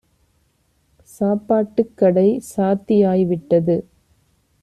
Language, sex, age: Tamil, female, 30-39